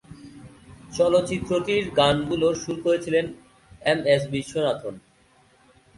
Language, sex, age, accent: Bengali, male, 19-29, Native